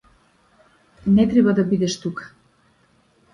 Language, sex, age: Macedonian, female, 40-49